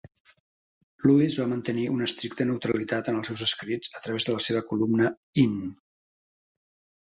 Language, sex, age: Catalan, male, 50-59